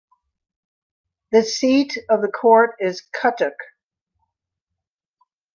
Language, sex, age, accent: English, female, 60-69, United States English